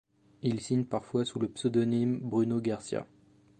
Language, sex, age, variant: French, male, 19-29, Français de métropole